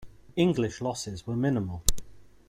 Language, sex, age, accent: English, male, 30-39, England English